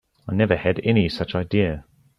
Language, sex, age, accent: English, male, under 19, New Zealand English